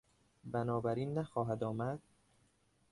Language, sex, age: Persian, male, 19-29